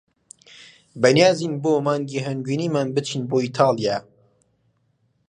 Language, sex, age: Central Kurdish, male, 19-29